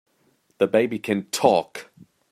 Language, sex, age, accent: English, male, 30-39, England English